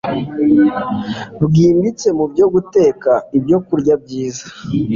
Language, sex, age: Kinyarwanda, male, 19-29